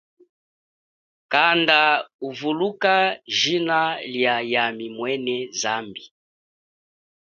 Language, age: Chokwe, 30-39